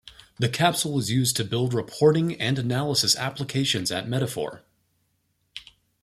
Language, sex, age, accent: English, male, 19-29, United States English